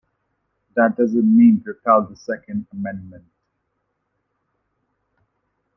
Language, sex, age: English, male, 40-49